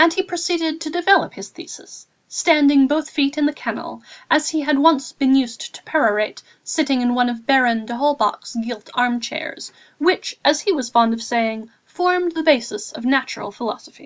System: none